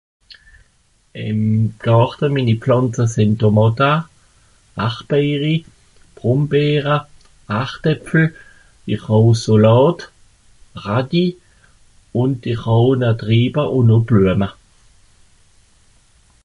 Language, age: Swiss German, 50-59